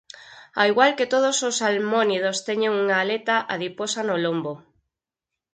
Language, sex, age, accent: Galician, female, 40-49, Oriental (común en zona oriental)